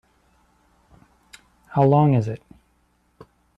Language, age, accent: English, 19-29, United States English